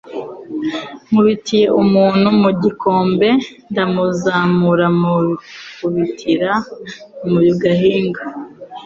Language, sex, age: Kinyarwanda, female, 19-29